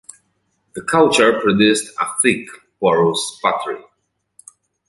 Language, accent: English, United States English